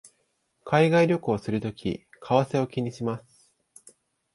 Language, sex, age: Japanese, male, 19-29